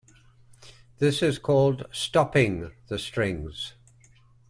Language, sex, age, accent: English, male, 70-79, New Zealand English